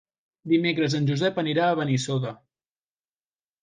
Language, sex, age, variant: Catalan, male, under 19, Central